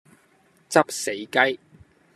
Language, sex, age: Cantonese, male, 30-39